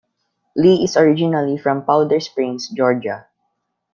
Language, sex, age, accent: English, male, under 19, Filipino